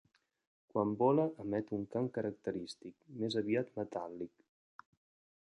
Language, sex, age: Catalan, male, 30-39